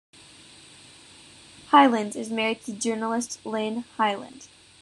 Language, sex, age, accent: English, female, under 19, United States English